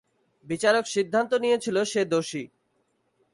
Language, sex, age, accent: Bengali, male, 19-29, fluent